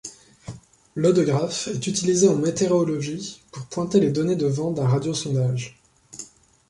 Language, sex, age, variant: French, male, 19-29, Français de métropole